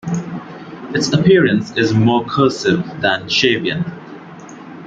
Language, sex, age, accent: English, male, 19-29, India and South Asia (India, Pakistan, Sri Lanka)